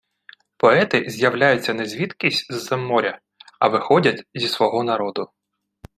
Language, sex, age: Ukrainian, male, 30-39